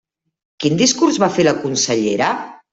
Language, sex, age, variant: Catalan, female, 50-59, Central